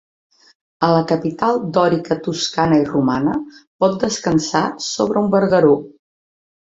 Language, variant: Catalan, Central